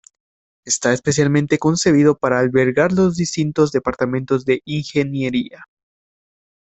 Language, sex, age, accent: Spanish, male, 19-29, América central